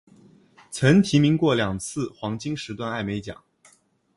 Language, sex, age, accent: Chinese, male, 19-29, 出生地：浙江省